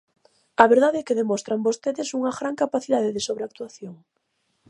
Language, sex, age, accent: Galician, female, 30-39, Central (gheada); Normativo (estándar)